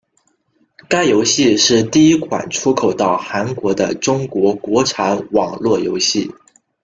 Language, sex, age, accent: Chinese, male, under 19, 出生地：广东省